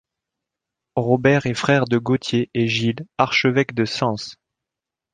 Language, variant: French, Français de métropole